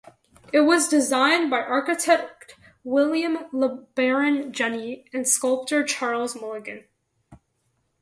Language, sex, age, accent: English, female, under 19, United States English